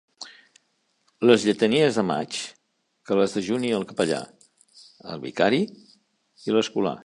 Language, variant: Catalan, Central